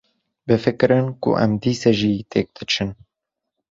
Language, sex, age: Kurdish, male, 19-29